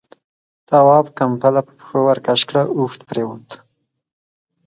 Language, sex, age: Pashto, female, 19-29